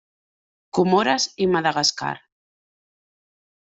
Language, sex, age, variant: Catalan, female, 30-39, Central